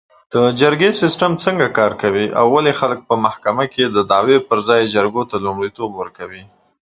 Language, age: Pashto, 19-29